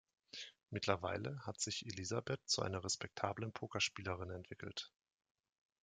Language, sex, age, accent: German, male, 30-39, Deutschland Deutsch